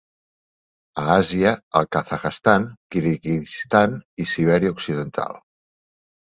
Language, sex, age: Catalan, male, 50-59